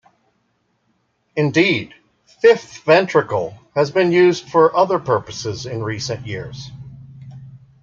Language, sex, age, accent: English, male, 40-49, United States English